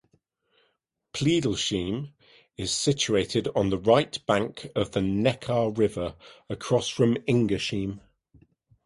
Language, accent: English, England English